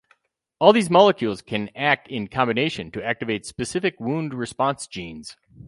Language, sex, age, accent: English, male, 50-59, United States English